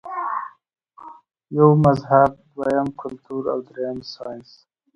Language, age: Pashto, 30-39